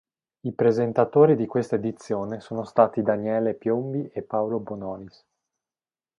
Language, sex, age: Italian, male, 19-29